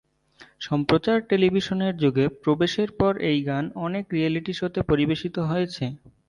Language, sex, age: Bengali, male, 19-29